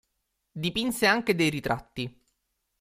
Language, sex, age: Italian, male, 19-29